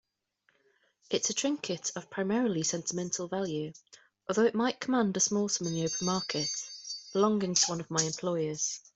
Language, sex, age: English, female, 30-39